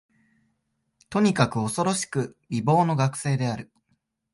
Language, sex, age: Japanese, male, 19-29